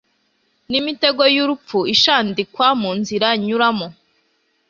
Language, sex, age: Kinyarwanda, female, 19-29